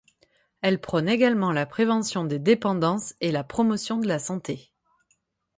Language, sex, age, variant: French, female, 30-39, Français de métropole